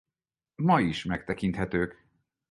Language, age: Hungarian, 40-49